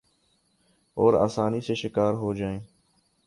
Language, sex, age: Urdu, male, 19-29